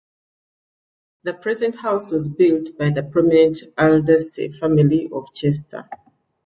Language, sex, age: English, female, 40-49